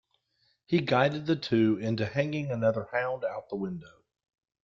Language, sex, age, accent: English, male, 40-49, United States English